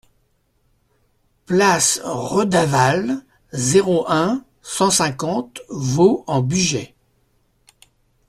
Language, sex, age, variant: French, male, 60-69, Français de métropole